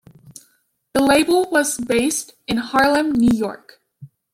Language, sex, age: English, female, under 19